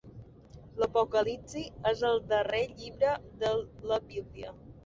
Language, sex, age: Catalan, female, 30-39